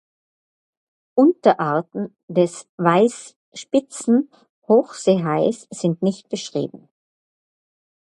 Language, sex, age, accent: German, female, 60-69, Österreichisches Deutsch